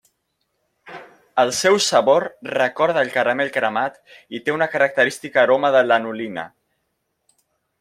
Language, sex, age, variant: Catalan, male, under 19, Central